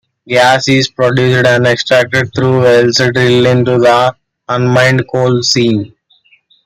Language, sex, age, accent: English, male, under 19, India and South Asia (India, Pakistan, Sri Lanka)